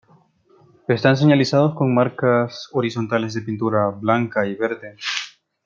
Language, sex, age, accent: Spanish, male, 19-29, América central